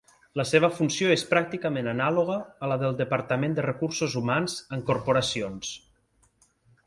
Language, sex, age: Catalan, male, 40-49